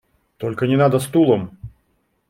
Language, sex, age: Russian, male, 30-39